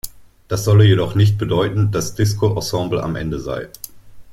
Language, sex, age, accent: German, male, 40-49, Deutschland Deutsch